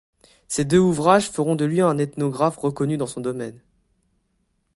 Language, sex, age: French, male, 19-29